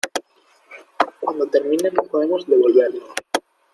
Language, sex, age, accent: Spanish, male, 19-29, España: Norte peninsular (Asturias, Castilla y León, Cantabria, País Vasco, Navarra, Aragón, La Rioja, Guadalajara, Cuenca)